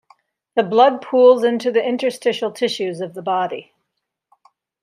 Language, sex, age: English, female, 50-59